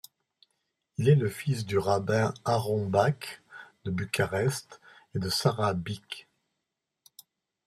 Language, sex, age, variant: French, male, 60-69, Français de métropole